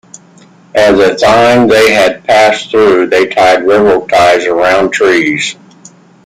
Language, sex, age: English, male, 60-69